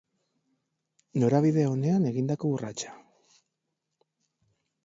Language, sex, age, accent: Basque, male, 30-39, Mendebalekoa (Araba, Bizkaia, Gipuzkoako mendebaleko herri batzuk)